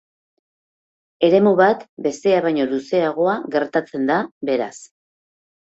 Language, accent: Basque, Mendebalekoa (Araba, Bizkaia, Gipuzkoako mendebaleko herri batzuk)